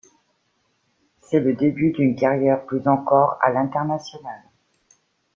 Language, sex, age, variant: French, female, 40-49, Français de métropole